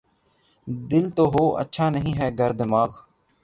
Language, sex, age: Urdu, male, 19-29